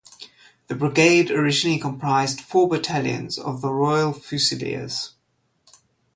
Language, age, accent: English, 30-39, Southern African (South Africa, Zimbabwe, Namibia)